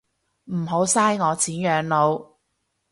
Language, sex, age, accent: Cantonese, female, 30-39, 广州音